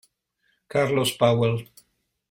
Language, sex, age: Italian, male, 60-69